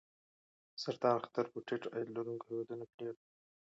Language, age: Pashto, 19-29